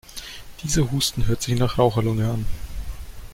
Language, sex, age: German, male, 19-29